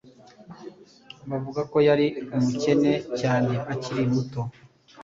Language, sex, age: Kinyarwanda, male, 40-49